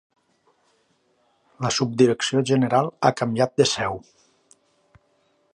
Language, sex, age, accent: Catalan, male, 40-49, valencià